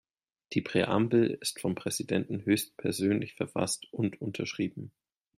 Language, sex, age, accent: German, male, 30-39, Deutschland Deutsch